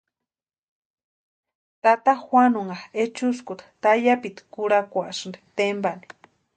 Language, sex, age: Western Highland Purepecha, female, 19-29